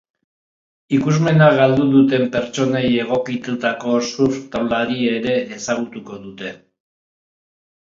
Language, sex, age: Basque, male, 60-69